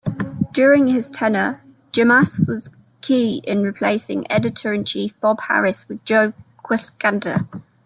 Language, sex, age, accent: English, female, 19-29, England English